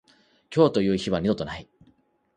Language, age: Japanese, 30-39